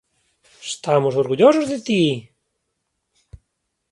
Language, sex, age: Galician, male, 40-49